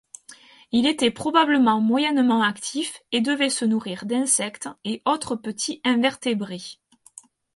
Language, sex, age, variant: French, female, 30-39, Français de métropole